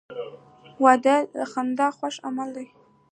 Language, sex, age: Pashto, female, 30-39